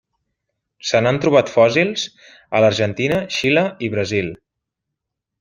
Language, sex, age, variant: Catalan, male, 30-39, Central